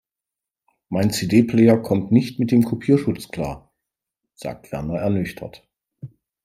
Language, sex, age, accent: German, male, 40-49, Deutschland Deutsch